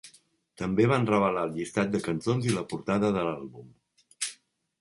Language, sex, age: Catalan, male, 50-59